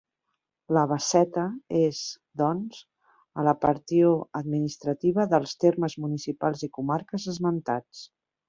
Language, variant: Catalan, Central